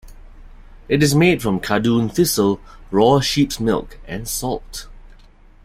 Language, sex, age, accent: English, male, 30-39, Singaporean English